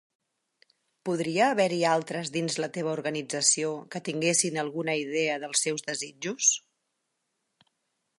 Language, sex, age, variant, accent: Catalan, female, 50-59, Central, central